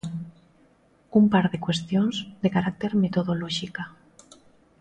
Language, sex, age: Galician, female, 40-49